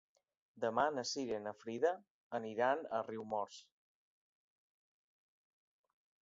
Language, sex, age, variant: Catalan, male, 30-39, Balear